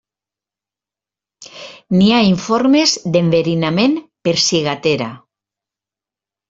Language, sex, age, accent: Catalan, female, 50-59, valencià